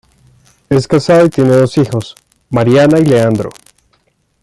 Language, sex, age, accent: Spanish, male, 30-39, Andino-Pacífico: Colombia, Perú, Ecuador, oeste de Bolivia y Venezuela andina